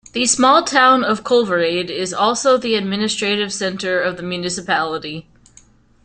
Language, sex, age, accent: English, female, 19-29, United States English